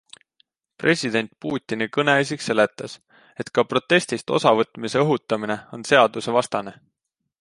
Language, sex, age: Estonian, male, 19-29